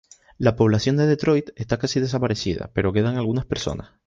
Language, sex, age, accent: Spanish, male, 19-29, España: Islas Canarias